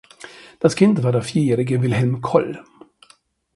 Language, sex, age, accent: German, male, 50-59, Deutschland Deutsch